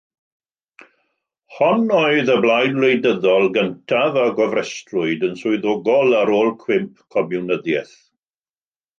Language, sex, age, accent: Welsh, male, 50-59, Y Deyrnas Unedig Cymraeg